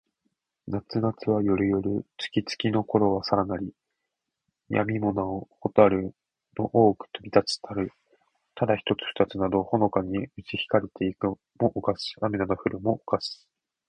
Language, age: Japanese, 19-29